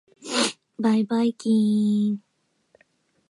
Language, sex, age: Japanese, female, 19-29